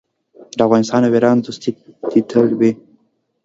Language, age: Pashto, under 19